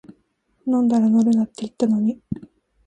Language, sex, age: Japanese, female, 19-29